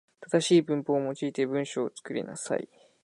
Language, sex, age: Japanese, male, 19-29